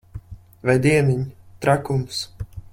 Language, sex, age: Latvian, male, 19-29